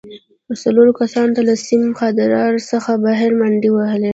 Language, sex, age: Pashto, female, under 19